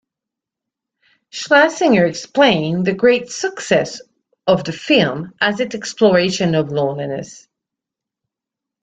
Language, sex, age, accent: English, female, 50-59, England English